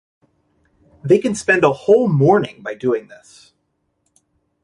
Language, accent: English, United States English